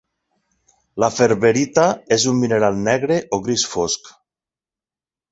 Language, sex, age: Catalan, male, 40-49